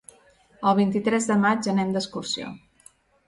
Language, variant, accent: Catalan, Central, central